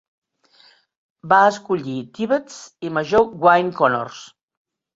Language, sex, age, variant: Catalan, female, 60-69, Central